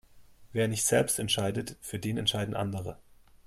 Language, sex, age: German, male, 30-39